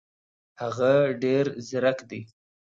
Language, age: Pashto, 19-29